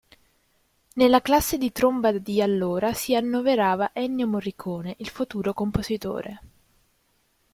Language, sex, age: Italian, female, 19-29